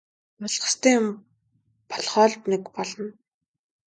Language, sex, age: Mongolian, female, 19-29